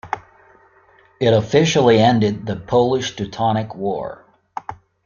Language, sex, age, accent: English, male, 40-49, United States English